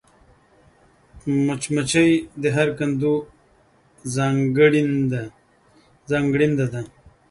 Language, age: Pashto, 19-29